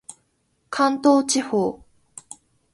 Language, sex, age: Japanese, female, 19-29